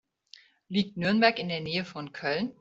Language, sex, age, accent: German, female, 30-39, Deutschland Deutsch